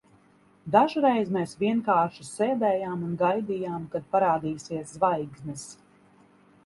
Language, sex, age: Latvian, female, 40-49